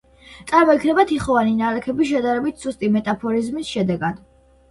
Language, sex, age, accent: Georgian, female, under 19, მშვიდი